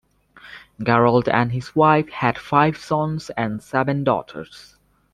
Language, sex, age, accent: English, male, under 19, England English